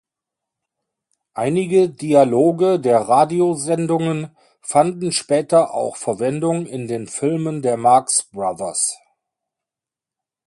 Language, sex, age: German, male, 50-59